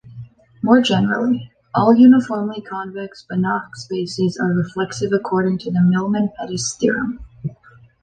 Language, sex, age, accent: English, female, 19-29, Canadian English